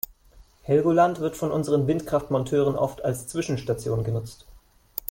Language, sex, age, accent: German, male, 19-29, Deutschland Deutsch